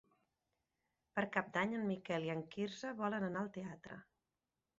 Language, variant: Catalan, Central